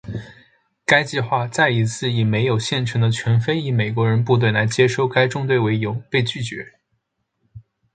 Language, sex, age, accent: Chinese, male, under 19, 出生地：湖北省